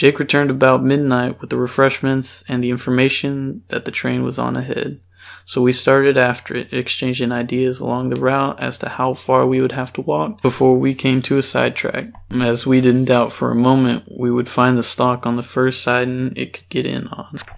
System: none